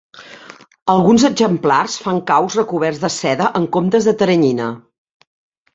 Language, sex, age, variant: Catalan, female, 50-59, Central